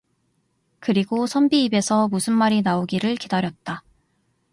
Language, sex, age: Korean, female, 19-29